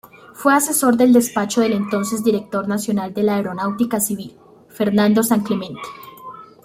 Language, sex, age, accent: Spanish, female, under 19, Andino-Pacífico: Colombia, Perú, Ecuador, oeste de Bolivia y Venezuela andina